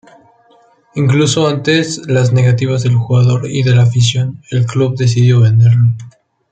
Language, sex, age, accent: Spanish, male, under 19, México